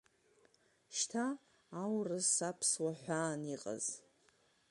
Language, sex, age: Abkhazian, female, 40-49